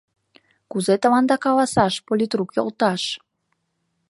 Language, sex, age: Mari, female, 19-29